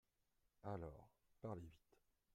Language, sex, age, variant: French, male, 40-49, Français de métropole